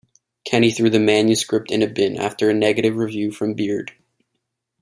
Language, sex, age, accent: English, male, 19-29, Canadian English